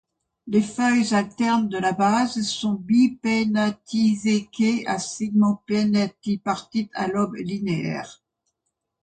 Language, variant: French, Français de métropole